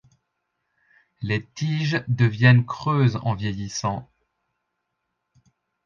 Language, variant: French, Français de métropole